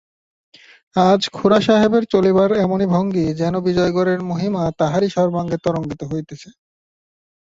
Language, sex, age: Bengali, male, 19-29